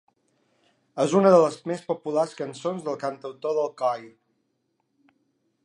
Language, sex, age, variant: Catalan, male, 40-49, Balear